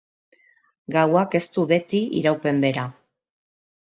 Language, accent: Basque, Mendebalekoa (Araba, Bizkaia, Gipuzkoako mendebaleko herri batzuk)